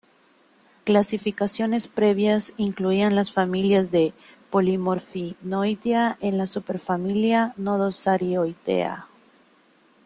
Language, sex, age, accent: Spanish, female, 40-49, América central